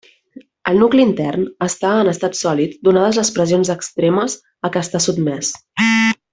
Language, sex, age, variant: Catalan, female, 19-29, Central